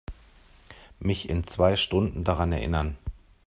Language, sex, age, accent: German, male, 40-49, Deutschland Deutsch